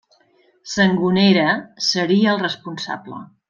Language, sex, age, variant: Catalan, female, 50-59, Central